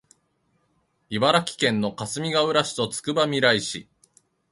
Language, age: Japanese, 30-39